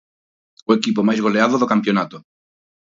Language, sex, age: Galician, male, 30-39